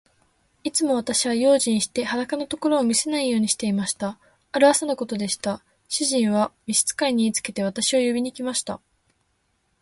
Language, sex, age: Japanese, female, 19-29